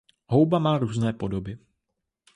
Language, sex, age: Czech, male, 19-29